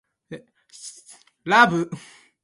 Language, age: English, 19-29